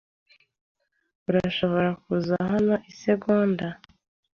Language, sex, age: Kinyarwanda, female, 30-39